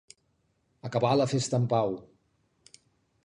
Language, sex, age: Catalan, male, 50-59